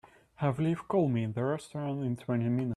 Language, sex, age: English, male, 19-29